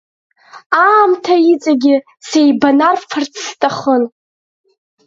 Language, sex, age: Abkhazian, female, under 19